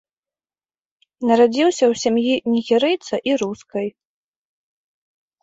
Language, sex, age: Belarusian, female, 30-39